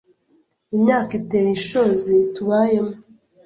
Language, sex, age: Kinyarwanda, female, 19-29